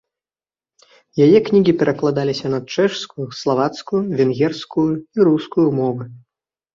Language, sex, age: Belarusian, male, 19-29